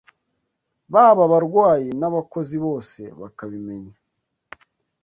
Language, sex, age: Kinyarwanda, male, 19-29